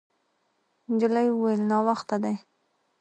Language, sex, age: Pashto, female, 19-29